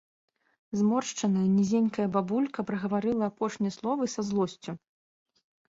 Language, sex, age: Belarusian, female, 19-29